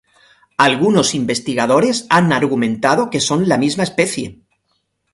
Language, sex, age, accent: Spanish, male, 50-59, España: Sur peninsular (Andalucia, Extremadura, Murcia)